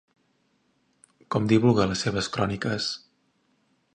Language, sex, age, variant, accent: Catalan, male, 19-29, Central, central